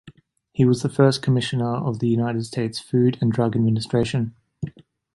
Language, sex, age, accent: English, male, 19-29, Australian English